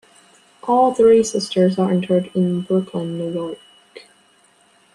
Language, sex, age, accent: English, female, under 19, United States English